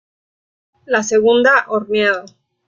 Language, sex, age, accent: Spanish, female, 30-39, México